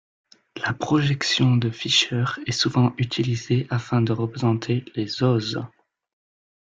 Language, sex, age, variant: French, male, under 19, Français de métropole